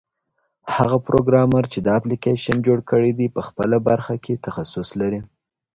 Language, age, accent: Pashto, 19-29, معیاري پښتو